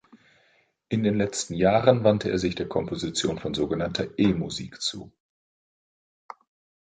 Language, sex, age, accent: German, male, 60-69, Deutschland Deutsch